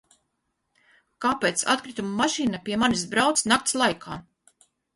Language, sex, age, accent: Latvian, female, 50-59, Latgaliešu